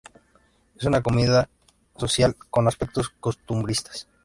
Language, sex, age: Spanish, male, 19-29